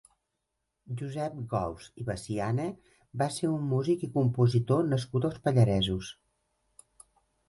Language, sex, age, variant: Catalan, female, 50-59, Central